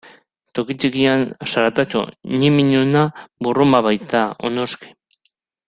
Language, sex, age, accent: Basque, male, 40-49, Mendebalekoa (Araba, Bizkaia, Gipuzkoako mendebaleko herri batzuk)